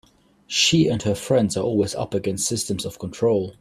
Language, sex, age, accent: English, male, 30-39, England English